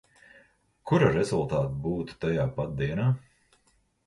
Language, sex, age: Latvian, male, 40-49